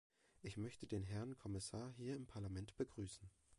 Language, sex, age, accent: German, male, 19-29, Deutschland Deutsch